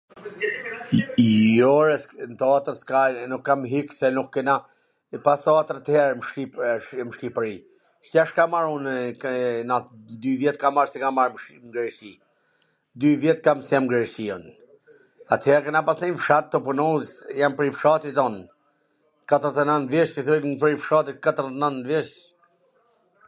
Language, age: Gheg Albanian, 40-49